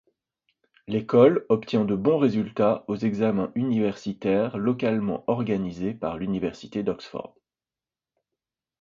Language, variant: French, Français de métropole